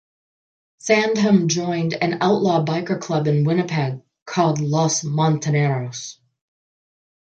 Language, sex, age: English, female, 50-59